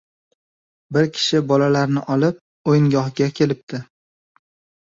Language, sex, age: Uzbek, male, 19-29